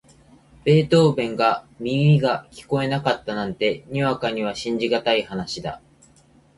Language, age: Japanese, 30-39